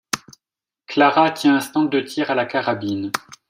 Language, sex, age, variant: French, male, 40-49, Français de métropole